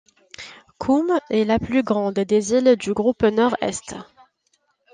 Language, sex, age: French, female, 19-29